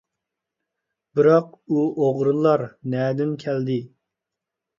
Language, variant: Uyghur, ئۇيغۇر تىلى